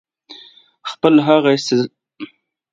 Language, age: Pashto, 30-39